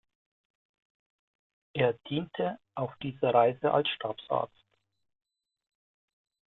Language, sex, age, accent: German, male, 40-49, Deutschland Deutsch